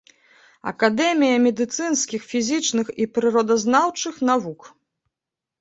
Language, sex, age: Belarusian, female, 30-39